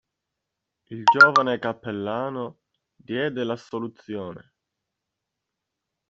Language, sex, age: Italian, male, 30-39